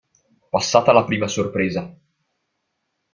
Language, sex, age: Italian, male, 19-29